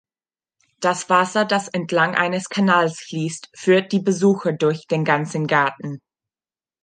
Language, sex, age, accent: German, female, 30-39, Deutschland Deutsch